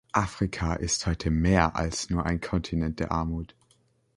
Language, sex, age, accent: German, male, under 19, Deutschland Deutsch